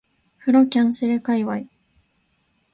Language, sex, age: Japanese, female, under 19